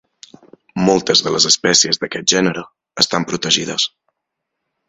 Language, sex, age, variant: Catalan, male, 19-29, Central